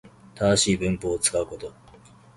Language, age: Japanese, 19-29